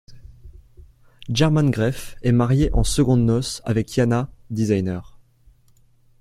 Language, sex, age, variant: French, male, under 19, Français de métropole